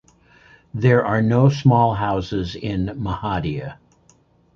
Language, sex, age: English, male, 70-79